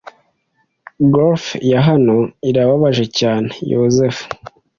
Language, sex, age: Kinyarwanda, male, 19-29